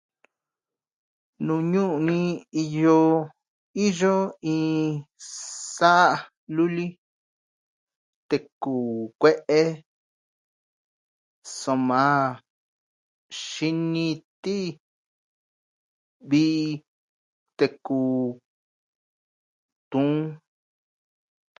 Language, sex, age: Southwestern Tlaxiaco Mixtec, male, 30-39